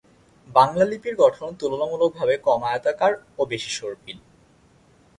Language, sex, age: Bengali, male, under 19